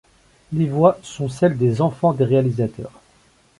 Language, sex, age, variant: French, male, 50-59, Français de métropole